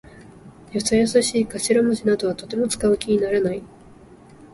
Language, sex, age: Japanese, female, 19-29